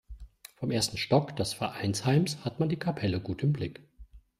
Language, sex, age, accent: German, male, 40-49, Deutschland Deutsch